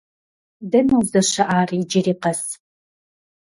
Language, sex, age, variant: Kabardian, female, 40-49, Адыгэбзэ (Къэбэрдей, Кирил, Урысей)